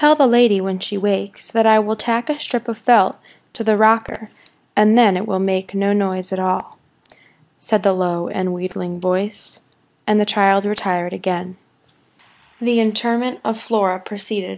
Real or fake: real